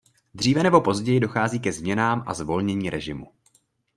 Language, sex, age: Czech, male, 19-29